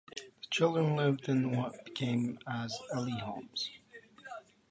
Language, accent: English, Turkish